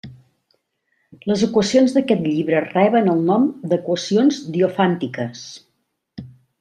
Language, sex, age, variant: Catalan, female, 60-69, Central